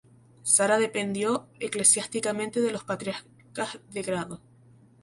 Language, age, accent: Spanish, 19-29, España: Islas Canarias